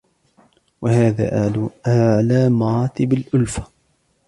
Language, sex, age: Arabic, male, 19-29